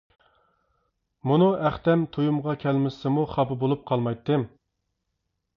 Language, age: Uyghur, 30-39